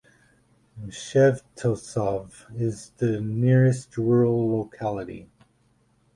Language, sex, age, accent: English, male, 40-49, United States English